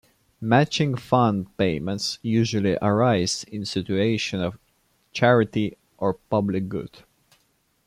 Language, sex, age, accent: English, male, 19-29, England English